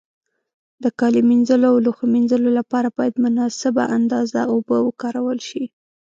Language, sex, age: Pashto, female, 30-39